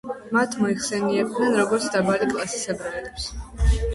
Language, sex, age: Georgian, female, under 19